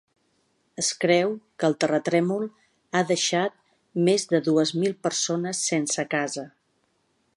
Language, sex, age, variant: Catalan, female, 50-59, Central